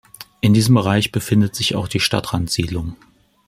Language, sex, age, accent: German, male, 40-49, Deutschland Deutsch